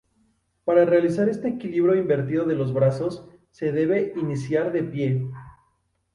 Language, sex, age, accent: Spanish, male, 19-29, México